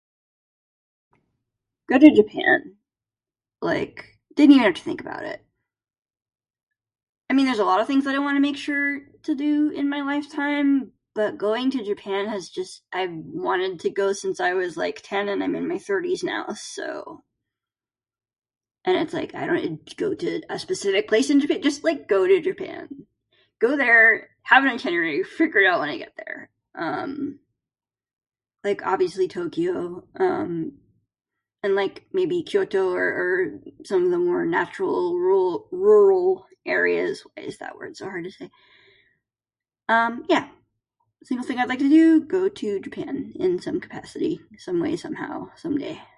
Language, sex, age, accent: English, female, 30-39, United States English